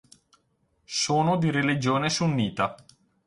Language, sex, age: Italian, male, 30-39